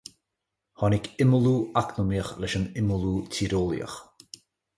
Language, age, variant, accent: Irish, 50-59, Gaeilge Chonnacht, Cainteoir dúchais, Gaeltacht